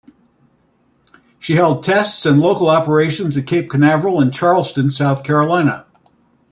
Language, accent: English, United States English